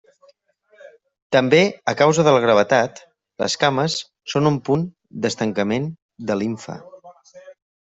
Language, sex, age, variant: Catalan, male, 40-49, Central